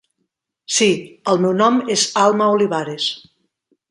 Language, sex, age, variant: Catalan, female, 40-49, Central